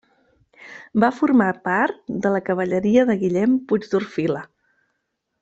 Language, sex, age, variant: Catalan, female, 40-49, Central